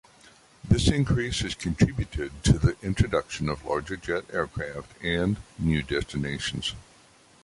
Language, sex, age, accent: English, male, 60-69, United States English